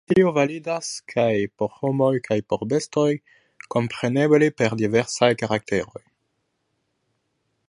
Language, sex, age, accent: Esperanto, male, under 19, Internacia